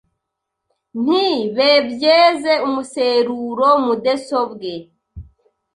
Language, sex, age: Kinyarwanda, female, 30-39